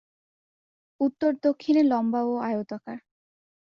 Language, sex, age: Bengali, female, under 19